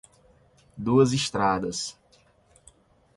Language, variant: Portuguese, Portuguese (Brasil)